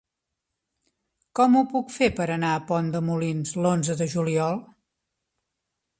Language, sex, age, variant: Catalan, female, 60-69, Central